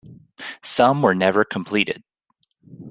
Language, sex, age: English, male, 19-29